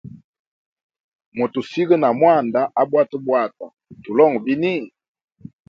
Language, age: Hemba, 40-49